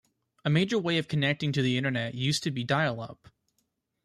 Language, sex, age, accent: English, male, under 19, United States English